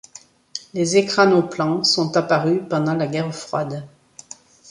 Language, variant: French, Français de métropole